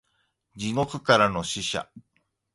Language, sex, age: Japanese, male, 40-49